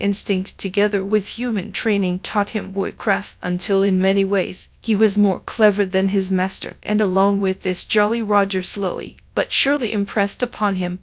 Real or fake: fake